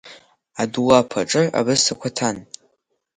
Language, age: Abkhazian, under 19